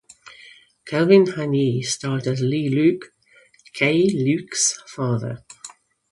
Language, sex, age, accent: English, female, 50-59, England English